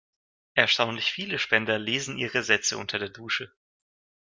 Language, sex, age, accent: German, male, 19-29, Russisch Deutsch